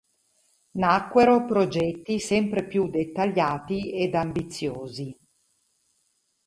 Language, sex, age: Italian, female, 40-49